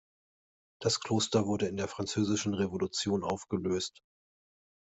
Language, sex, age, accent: German, male, 40-49, Deutschland Deutsch